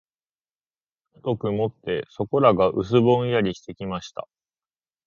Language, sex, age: Japanese, male, under 19